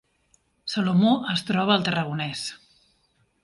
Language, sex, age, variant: Catalan, female, 40-49, Central